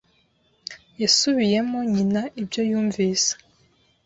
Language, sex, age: Kinyarwanda, female, 19-29